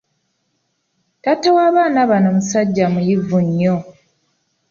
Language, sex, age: Ganda, female, 30-39